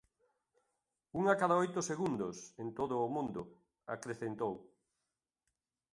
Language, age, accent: Galician, 60-69, Oriental (común en zona oriental)